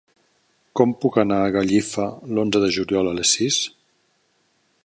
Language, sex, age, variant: Catalan, male, 50-59, Nord-Occidental